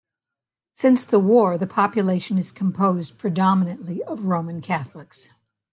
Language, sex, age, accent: English, female, 70-79, United States English